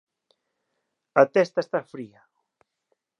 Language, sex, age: Galician, male, 30-39